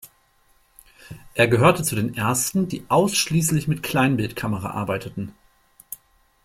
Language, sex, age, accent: German, male, 40-49, Deutschland Deutsch